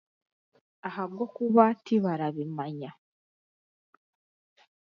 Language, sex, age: Chiga, female, 19-29